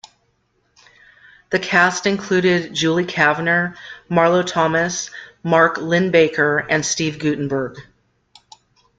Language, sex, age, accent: English, female, 50-59, United States English